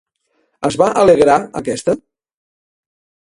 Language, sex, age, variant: Catalan, male, 60-69, Central